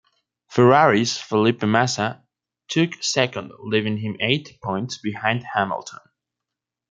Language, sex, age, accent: English, male, 19-29, United States English